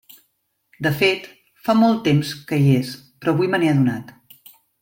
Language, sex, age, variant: Catalan, female, 40-49, Central